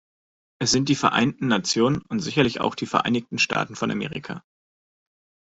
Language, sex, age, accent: German, male, 30-39, Deutschland Deutsch